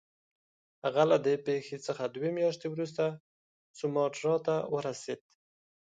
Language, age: Pashto, 30-39